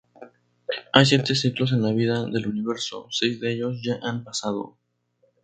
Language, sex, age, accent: Spanish, male, 19-29, México